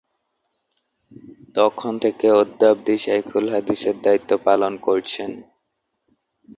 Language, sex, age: Bengali, male, under 19